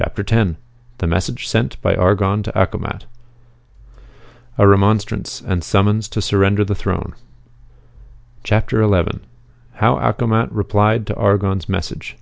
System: none